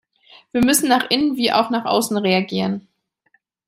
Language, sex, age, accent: German, female, 30-39, Deutschland Deutsch